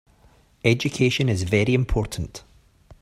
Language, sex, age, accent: English, male, 30-39, Scottish English